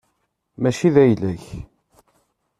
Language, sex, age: Kabyle, male, 19-29